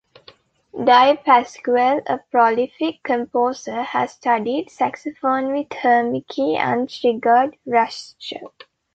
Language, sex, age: English, female, 19-29